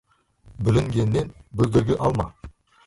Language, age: Kazakh, 30-39